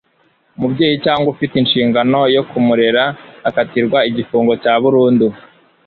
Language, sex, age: Kinyarwanda, male, 30-39